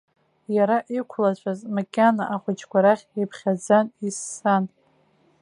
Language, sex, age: Abkhazian, female, 19-29